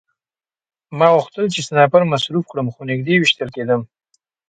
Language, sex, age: Pashto, male, 30-39